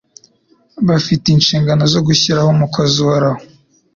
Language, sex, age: Kinyarwanda, male, under 19